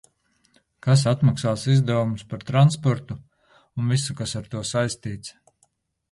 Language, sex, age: Latvian, male, 40-49